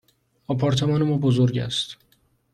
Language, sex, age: Persian, male, 19-29